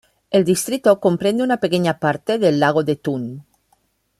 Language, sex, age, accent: Spanish, female, 50-59, España: Norte peninsular (Asturias, Castilla y León, Cantabria, País Vasco, Navarra, Aragón, La Rioja, Guadalajara, Cuenca)